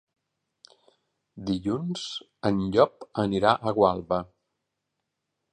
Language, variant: Catalan, Central